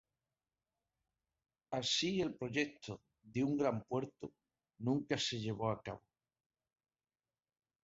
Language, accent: Spanish, España: Sur peninsular (Andalucia, Extremadura, Murcia)